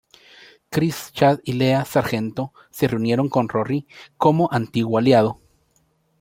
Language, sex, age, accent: Spanish, male, 30-39, América central